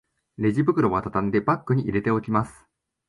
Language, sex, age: Japanese, male, 19-29